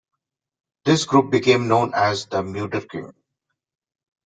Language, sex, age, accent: English, male, 30-39, India and South Asia (India, Pakistan, Sri Lanka)